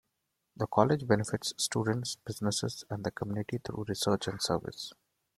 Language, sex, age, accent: English, male, 30-39, India and South Asia (India, Pakistan, Sri Lanka)